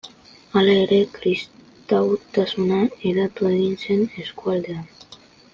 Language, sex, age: Basque, male, under 19